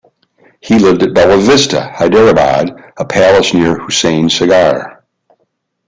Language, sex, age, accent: English, male, 60-69, United States English